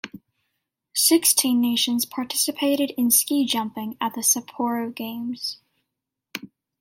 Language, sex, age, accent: English, female, under 19, United States English